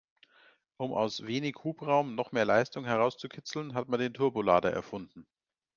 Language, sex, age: German, male, 30-39